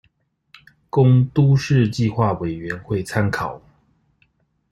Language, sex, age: Chinese, male, 30-39